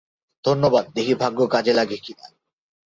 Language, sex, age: Bengali, male, 19-29